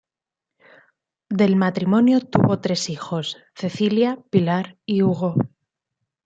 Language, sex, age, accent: Spanish, female, 30-39, España: Centro-Sur peninsular (Madrid, Toledo, Castilla-La Mancha)